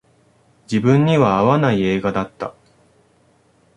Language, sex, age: Japanese, male, 19-29